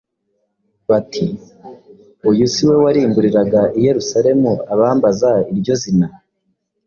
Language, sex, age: Kinyarwanda, male, 19-29